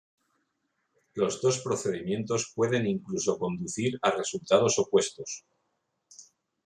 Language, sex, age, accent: Spanish, male, 40-49, España: Norte peninsular (Asturias, Castilla y León, Cantabria, País Vasco, Navarra, Aragón, La Rioja, Guadalajara, Cuenca)